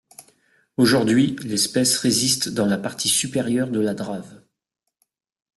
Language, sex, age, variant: French, male, 40-49, Français de métropole